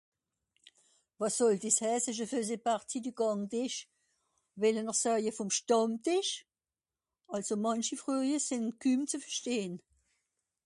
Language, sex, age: Swiss German, female, 60-69